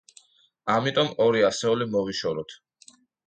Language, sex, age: Georgian, male, 30-39